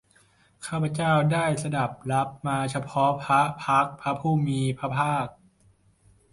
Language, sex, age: Thai, male, 19-29